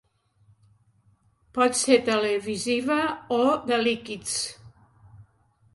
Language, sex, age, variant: Catalan, female, 60-69, Central